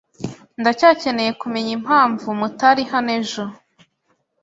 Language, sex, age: Kinyarwanda, female, 19-29